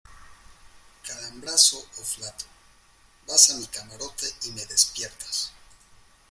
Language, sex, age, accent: Spanish, male, 19-29, México